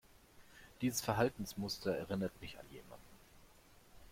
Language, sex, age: German, male, 50-59